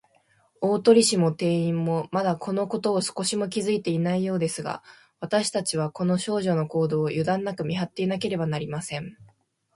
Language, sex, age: Japanese, female, under 19